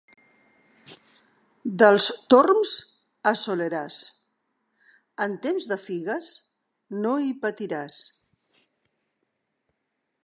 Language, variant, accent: Catalan, Central, central